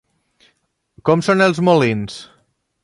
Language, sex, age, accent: Catalan, male, 30-39, valencià